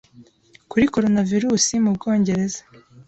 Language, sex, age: Kinyarwanda, female, 19-29